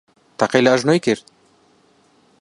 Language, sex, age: Central Kurdish, male, 19-29